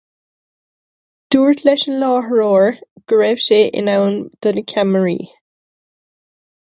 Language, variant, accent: Irish, Gaeilge na Mumhan, Cainteoir líofa, ní ó dhúchas